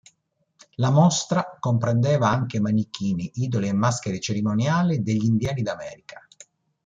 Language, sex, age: Italian, male, 60-69